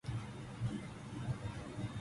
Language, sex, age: Japanese, male, 19-29